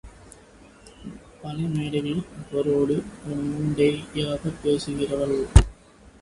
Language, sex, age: Tamil, male, 19-29